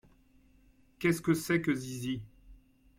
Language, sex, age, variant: French, male, 50-59, Français de métropole